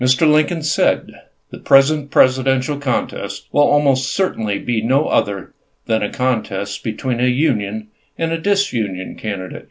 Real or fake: real